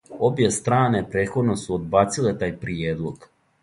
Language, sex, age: Serbian, male, 19-29